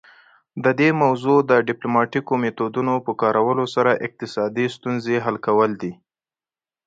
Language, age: Pashto, 19-29